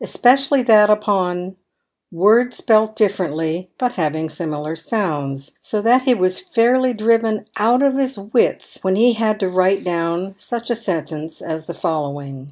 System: none